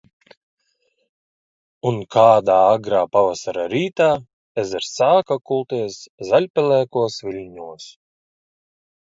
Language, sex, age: Latvian, male, 30-39